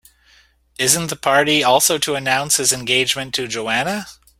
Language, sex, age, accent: English, male, 40-49, Canadian English